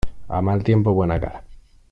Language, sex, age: Spanish, male, 19-29